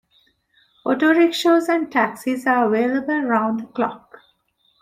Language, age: English, 50-59